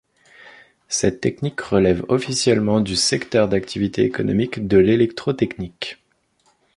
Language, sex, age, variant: French, male, 30-39, Français de métropole